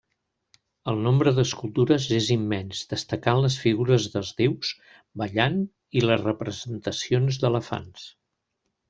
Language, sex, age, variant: Catalan, male, 60-69, Central